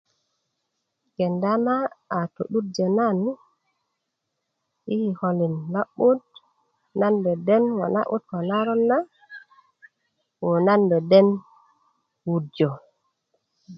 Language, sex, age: Kuku, female, 19-29